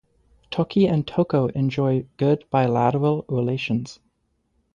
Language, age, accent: English, 19-29, Canadian English